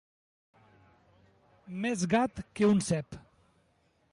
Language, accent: Catalan, valencià